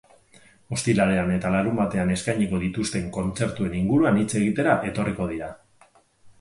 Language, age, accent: Basque, 40-49, Mendebalekoa (Araba, Bizkaia, Gipuzkoako mendebaleko herri batzuk)